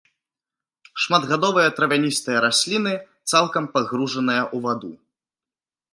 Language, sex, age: Belarusian, male, 19-29